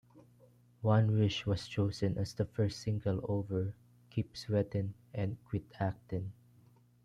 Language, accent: English, Filipino